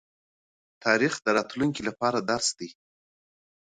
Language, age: Pashto, 40-49